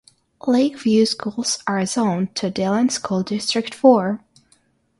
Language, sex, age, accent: English, female, under 19, United States English; England English